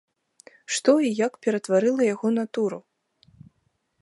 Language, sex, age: Belarusian, female, 19-29